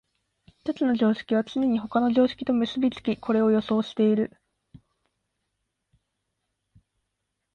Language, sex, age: Japanese, female, under 19